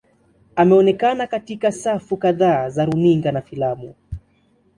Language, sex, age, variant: Swahili, male, 30-39, Kiswahili cha Bara ya Tanzania